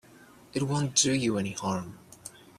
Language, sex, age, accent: English, male, 19-29, United States English